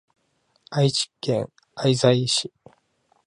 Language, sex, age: Japanese, male, 19-29